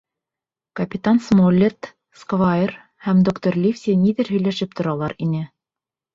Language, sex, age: Bashkir, female, 30-39